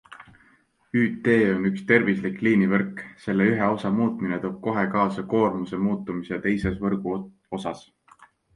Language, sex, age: Estonian, male, 19-29